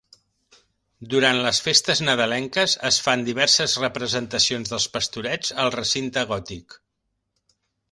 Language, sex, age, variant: Catalan, male, 50-59, Central